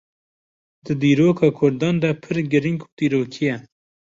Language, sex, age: Kurdish, male, 19-29